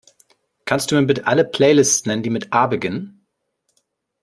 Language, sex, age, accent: German, male, 30-39, Deutschland Deutsch